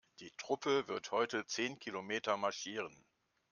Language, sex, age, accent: German, male, 60-69, Deutschland Deutsch